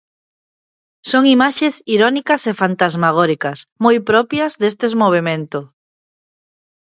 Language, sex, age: Galician, female, 30-39